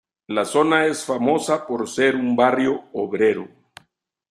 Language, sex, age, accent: Spanish, male, 50-59, México